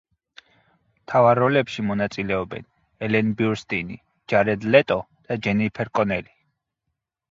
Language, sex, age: Georgian, male, 30-39